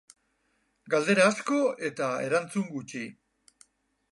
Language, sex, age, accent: Basque, male, 60-69, Erdialdekoa edo Nafarra (Gipuzkoa, Nafarroa)